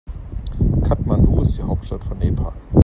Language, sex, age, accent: German, male, 40-49, Deutschland Deutsch